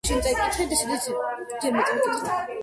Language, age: Georgian, 30-39